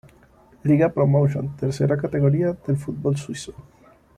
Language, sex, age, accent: Spanish, male, 30-39, Caribe: Cuba, Venezuela, Puerto Rico, República Dominicana, Panamá, Colombia caribeña, México caribeño, Costa del golfo de México